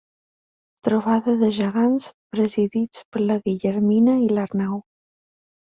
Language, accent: Catalan, mallorquí